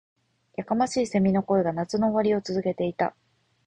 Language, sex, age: Japanese, female, 30-39